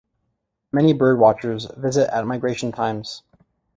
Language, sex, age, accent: English, male, 19-29, United States English